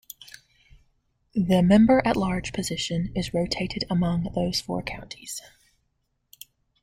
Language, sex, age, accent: English, female, 30-39, United States English